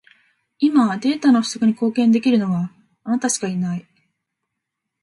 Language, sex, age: Japanese, female, 19-29